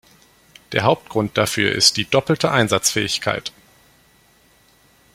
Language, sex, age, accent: German, male, 19-29, Deutschland Deutsch